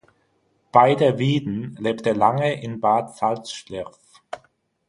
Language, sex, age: German, male, 19-29